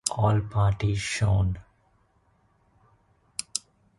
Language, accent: English, India and South Asia (India, Pakistan, Sri Lanka)